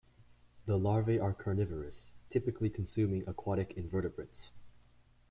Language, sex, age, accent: English, male, under 19, Canadian English